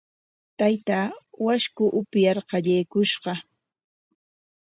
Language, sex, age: Corongo Ancash Quechua, female, 30-39